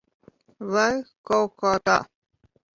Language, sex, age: Latvian, female, 50-59